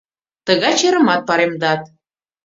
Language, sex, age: Mari, female, 40-49